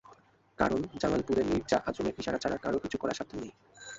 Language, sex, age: Bengali, male, 19-29